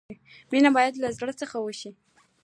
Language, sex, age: Pashto, female, 30-39